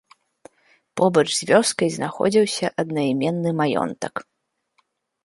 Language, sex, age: Belarusian, female, 30-39